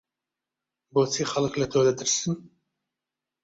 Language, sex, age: Central Kurdish, male, 30-39